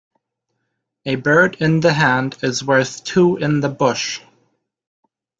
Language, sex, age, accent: English, male, 19-29, Canadian English